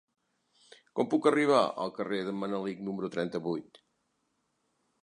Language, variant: Catalan, Central